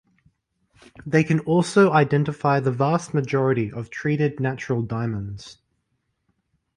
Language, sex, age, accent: English, male, 19-29, Australian English